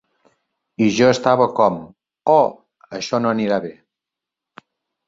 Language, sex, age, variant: Catalan, male, 60-69, Central